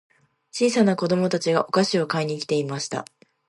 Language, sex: Japanese, female